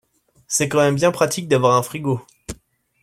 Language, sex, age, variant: French, male, 19-29, Français de métropole